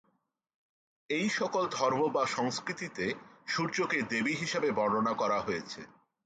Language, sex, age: Bengali, male, 40-49